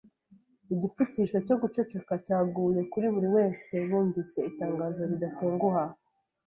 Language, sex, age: Kinyarwanda, female, 19-29